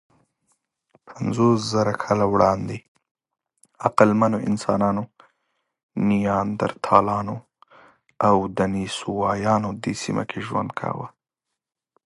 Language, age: Pashto, 19-29